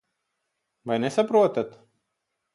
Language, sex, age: Latvian, male, 40-49